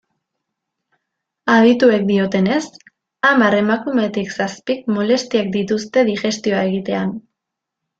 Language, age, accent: Basque, 19-29, Erdialdekoa edo Nafarra (Gipuzkoa, Nafarroa)